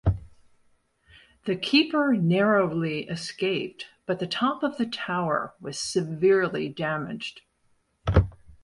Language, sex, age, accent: English, female, 50-59, United States English